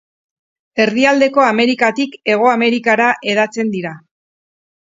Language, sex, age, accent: Basque, female, 40-49, Erdialdekoa edo Nafarra (Gipuzkoa, Nafarroa)